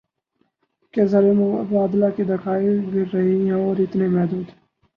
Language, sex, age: Urdu, male, 19-29